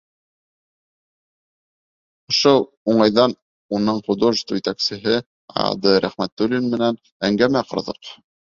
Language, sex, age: Bashkir, male, 19-29